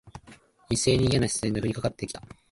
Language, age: Japanese, 19-29